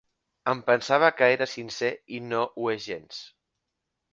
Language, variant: Catalan, Central